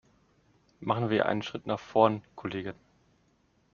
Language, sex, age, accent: German, male, 19-29, Deutschland Deutsch